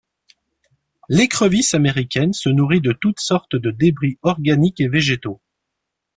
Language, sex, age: French, male, 40-49